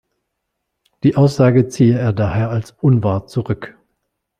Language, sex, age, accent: German, male, 40-49, Deutschland Deutsch